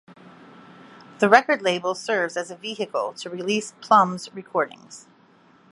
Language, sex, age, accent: English, female, 40-49, United States English